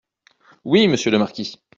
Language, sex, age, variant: French, male, 30-39, Français de métropole